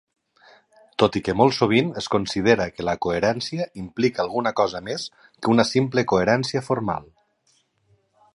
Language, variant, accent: Catalan, Nord-Occidental, Lleidatà